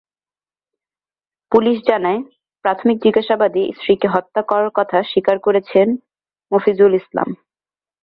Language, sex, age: Bengali, female, 19-29